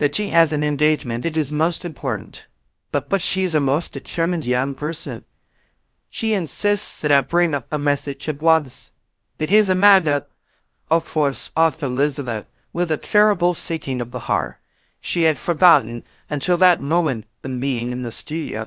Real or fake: fake